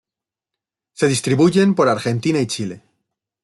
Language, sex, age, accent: Spanish, male, 40-49, España: Centro-Sur peninsular (Madrid, Toledo, Castilla-La Mancha)